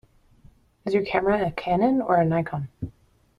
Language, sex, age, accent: English, female, 30-39, United States English